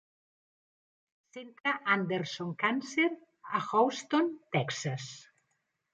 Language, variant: Catalan, Central